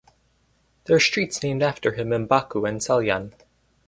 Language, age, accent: English, 19-29, United States English